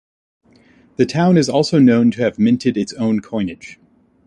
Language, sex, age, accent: English, male, 30-39, United States English